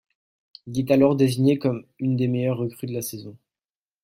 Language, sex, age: French, male, 19-29